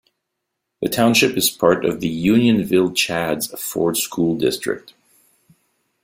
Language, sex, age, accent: English, male, 40-49, Canadian English